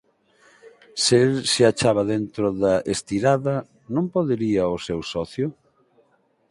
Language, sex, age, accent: Galician, male, 50-59, Normativo (estándar)